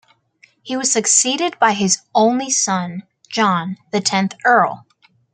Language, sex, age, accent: English, female, under 19, United States English